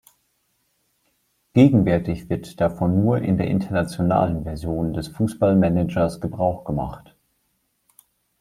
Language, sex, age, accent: German, male, 30-39, Deutschland Deutsch